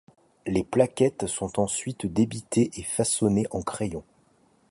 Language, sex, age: French, male, 40-49